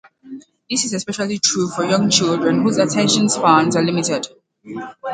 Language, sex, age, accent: English, female, 19-29, United States English